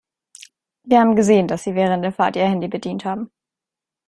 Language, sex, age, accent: German, female, 19-29, Deutschland Deutsch